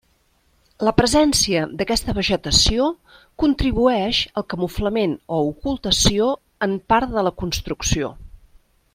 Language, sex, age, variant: Catalan, female, 50-59, Central